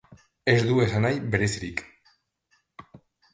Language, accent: Basque, Mendebalekoa (Araba, Bizkaia, Gipuzkoako mendebaleko herri batzuk)